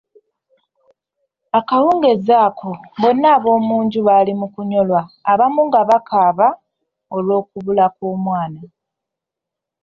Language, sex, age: Ganda, female, 30-39